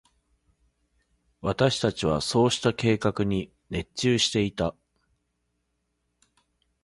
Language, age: Japanese, 40-49